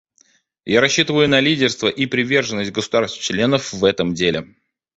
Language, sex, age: Russian, male, 30-39